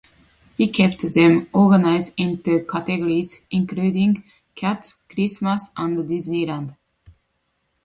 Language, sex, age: English, female, 19-29